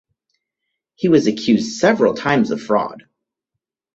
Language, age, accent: English, 19-29, United States English